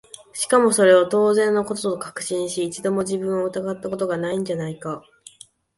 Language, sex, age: Japanese, female, 19-29